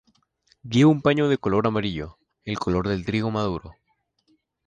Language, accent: Spanish, Andino-Pacífico: Colombia, Perú, Ecuador, oeste de Bolivia y Venezuela andina